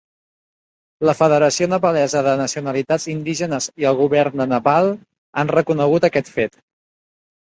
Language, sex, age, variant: Catalan, male, 30-39, Central